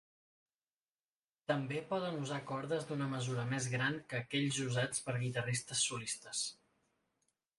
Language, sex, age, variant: Catalan, male, 19-29, Central